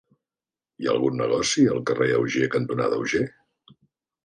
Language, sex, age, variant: Catalan, male, 50-59, Central